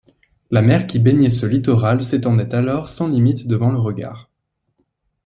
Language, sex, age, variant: French, male, 19-29, Français de métropole